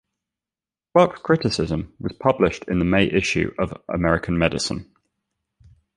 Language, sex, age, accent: English, male, 30-39, England English